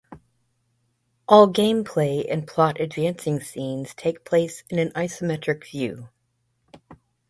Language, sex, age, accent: English, female, 50-59, United States English